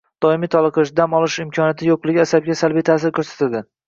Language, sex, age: Uzbek, male, 19-29